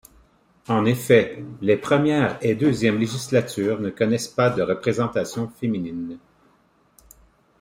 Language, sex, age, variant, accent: French, male, 50-59, Français d'Amérique du Nord, Français du Canada